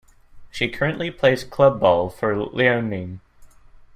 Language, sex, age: English, male, under 19